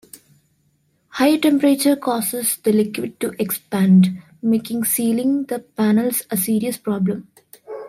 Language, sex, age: English, female, 19-29